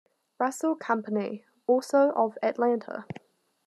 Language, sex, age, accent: English, female, 19-29, New Zealand English